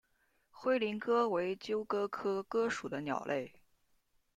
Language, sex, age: Chinese, female, 19-29